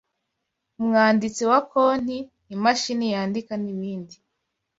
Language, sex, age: Kinyarwanda, female, 19-29